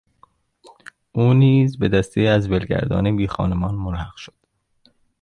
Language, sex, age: Persian, male, 19-29